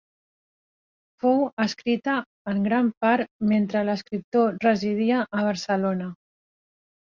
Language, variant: Catalan, Central